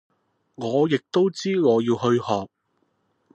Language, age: Cantonese, 30-39